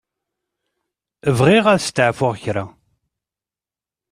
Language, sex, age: Kabyle, male, 40-49